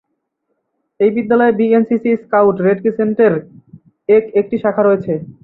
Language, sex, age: Bengali, male, 19-29